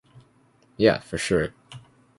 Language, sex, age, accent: English, male, 19-29, Canadian English